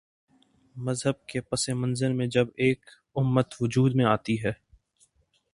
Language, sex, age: Urdu, male, 19-29